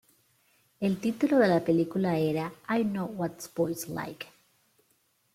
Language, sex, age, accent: Spanish, female, 30-39, América central